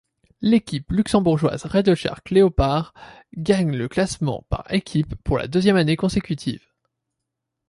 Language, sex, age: French, male, under 19